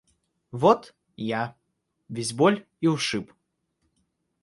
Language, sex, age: Russian, male, under 19